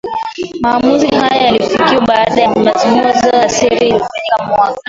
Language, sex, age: Swahili, female, 19-29